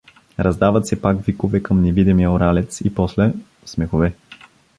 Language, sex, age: Bulgarian, male, 19-29